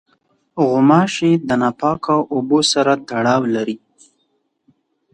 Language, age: Pashto, 19-29